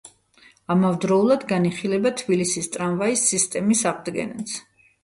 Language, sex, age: Georgian, female, 40-49